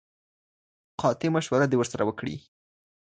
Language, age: Pashto, under 19